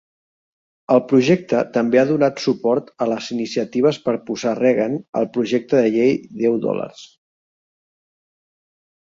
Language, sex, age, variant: Catalan, male, 50-59, Central